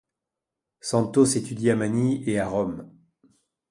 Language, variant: French, Français de métropole